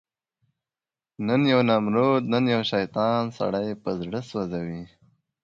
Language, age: Pashto, under 19